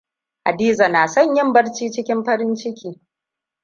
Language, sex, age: Hausa, female, 30-39